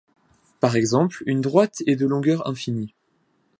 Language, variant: French, Français de métropole